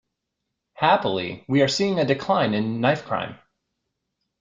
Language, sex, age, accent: English, male, 30-39, United States English